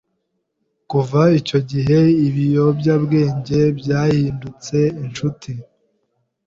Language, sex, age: Kinyarwanda, male, 19-29